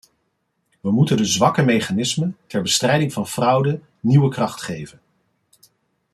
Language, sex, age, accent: Dutch, male, 40-49, Nederlands Nederlands